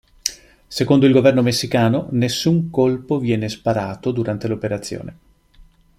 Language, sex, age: Italian, male, 50-59